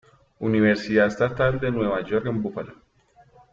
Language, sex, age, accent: Spanish, male, 19-29, Andino-Pacífico: Colombia, Perú, Ecuador, oeste de Bolivia y Venezuela andina